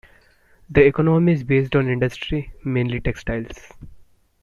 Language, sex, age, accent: English, male, under 19, India and South Asia (India, Pakistan, Sri Lanka)